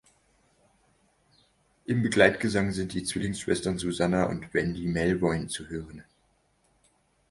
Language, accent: German, Deutschland Deutsch